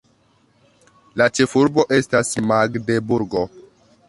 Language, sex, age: Esperanto, male, 19-29